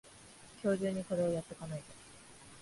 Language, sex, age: Japanese, female, 19-29